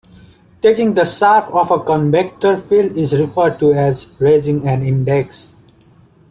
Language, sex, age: English, male, 19-29